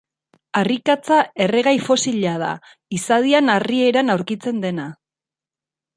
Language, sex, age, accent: Basque, female, 40-49, Erdialdekoa edo Nafarra (Gipuzkoa, Nafarroa)